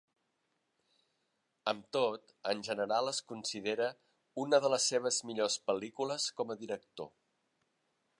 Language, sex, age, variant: Catalan, male, 50-59, Nord-Occidental